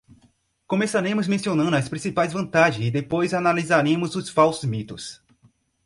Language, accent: Portuguese, Nordestino